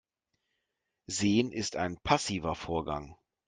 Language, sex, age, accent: German, male, 40-49, Deutschland Deutsch